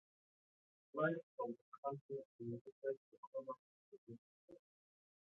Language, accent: English, Southern African (South Africa, Zimbabwe, Namibia)